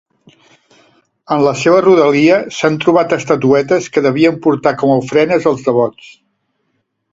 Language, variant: Catalan, Central